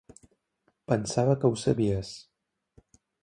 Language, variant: Catalan, Central